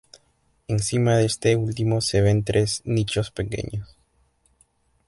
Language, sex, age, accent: Spanish, male, 19-29, Andino-Pacífico: Colombia, Perú, Ecuador, oeste de Bolivia y Venezuela andina